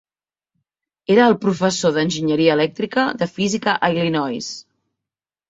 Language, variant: Catalan, Central